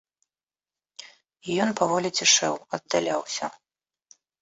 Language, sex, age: Belarusian, female, 30-39